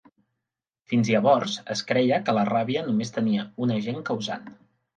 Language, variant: Catalan, Central